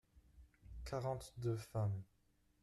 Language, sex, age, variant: French, male, under 19, Français de métropole